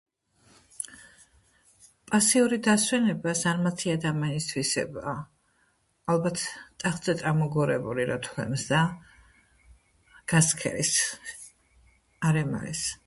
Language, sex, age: Georgian, female, 60-69